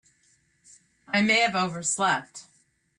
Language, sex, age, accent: English, female, 60-69, United States English